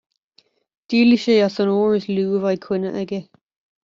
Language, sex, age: Irish, female, 19-29